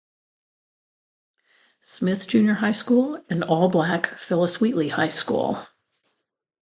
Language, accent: English, United States English